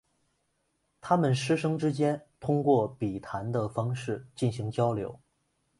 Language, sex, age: Chinese, male, 19-29